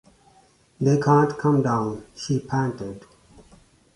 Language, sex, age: English, male, 40-49